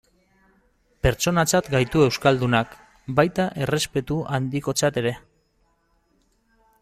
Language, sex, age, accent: Basque, male, 30-39, Mendebalekoa (Araba, Bizkaia, Gipuzkoako mendebaleko herri batzuk)